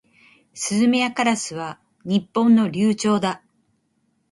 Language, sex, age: Japanese, female, 19-29